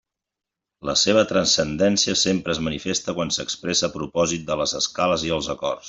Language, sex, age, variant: Catalan, male, 40-49, Central